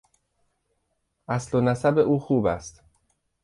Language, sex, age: Persian, male, 40-49